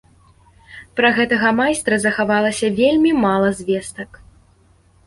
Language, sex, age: Belarusian, female, under 19